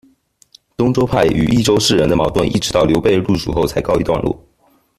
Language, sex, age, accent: Chinese, male, under 19, 出生地：福建省